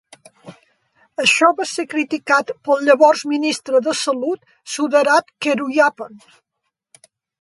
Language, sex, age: Catalan, female, 60-69